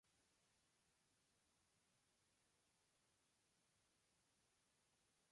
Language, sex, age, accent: Spanish, male, 40-49, Rioplatense: Argentina, Uruguay, este de Bolivia, Paraguay